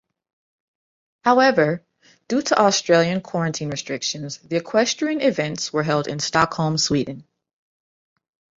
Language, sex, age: English, female, 40-49